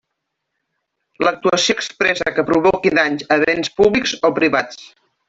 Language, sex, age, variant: Catalan, female, 40-49, Central